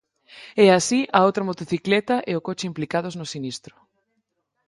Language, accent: Galician, Normativo (estándar)